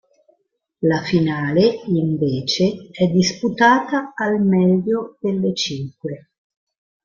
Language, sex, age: Italian, female, 50-59